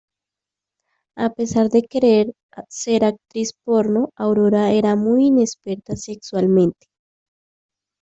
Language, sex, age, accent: Spanish, female, 19-29, América central